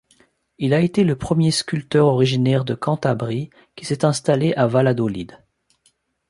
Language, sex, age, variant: French, male, 40-49, Français de métropole